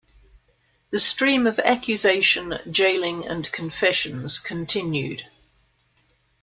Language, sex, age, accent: English, female, 50-59, Australian English